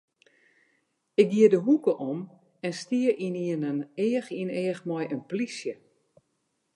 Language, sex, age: Western Frisian, female, 60-69